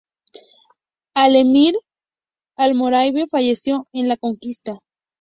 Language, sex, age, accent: Spanish, female, under 19, México